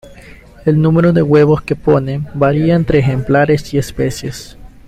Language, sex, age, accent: Spanish, male, 19-29, Andino-Pacífico: Colombia, Perú, Ecuador, oeste de Bolivia y Venezuela andina